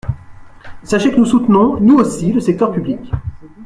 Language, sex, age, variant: French, male, 19-29, Français de métropole